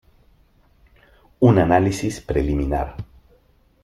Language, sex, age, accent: Spanish, male, 40-49, Caribe: Cuba, Venezuela, Puerto Rico, República Dominicana, Panamá, Colombia caribeña, México caribeño, Costa del golfo de México